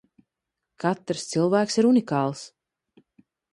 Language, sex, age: Latvian, female, 40-49